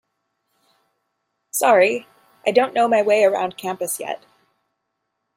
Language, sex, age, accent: English, female, 30-39, United States English